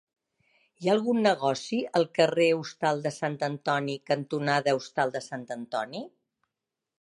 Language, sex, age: Catalan, female, 60-69